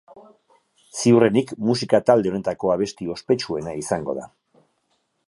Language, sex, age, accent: Basque, male, 40-49, Erdialdekoa edo Nafarra (Gipuzkoa, Nafarroa)